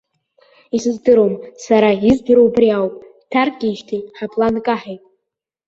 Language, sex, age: Abkhazian, female, under 19